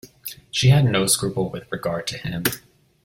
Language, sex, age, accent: English, male, 19-29, United States English